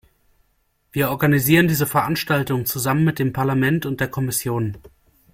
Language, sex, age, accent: German, male, 19-29, Deutschland Deutsch